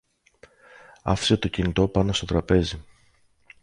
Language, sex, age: Greek, male, 30-39